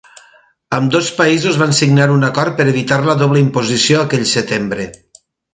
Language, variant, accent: Catalan, Valencià meridional, valencià